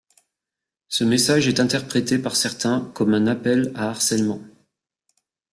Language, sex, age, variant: French, male, 40-49, Français de métropole